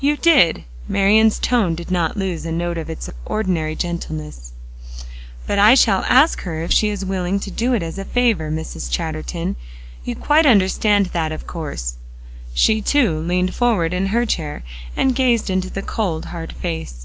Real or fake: real